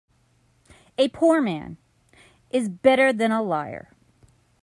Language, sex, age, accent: English, female, 30-39, United States English